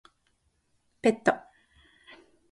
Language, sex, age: Japanese, female, 19-29